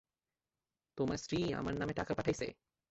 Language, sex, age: Bengali, male, 19-29